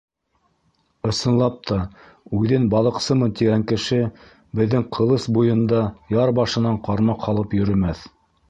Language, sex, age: Bashkir, male, 60-69